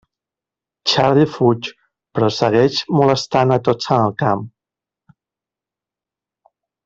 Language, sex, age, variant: Catalan, male, 40-49, Central